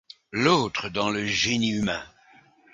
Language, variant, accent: French, Français d'Europe, Français de Belgique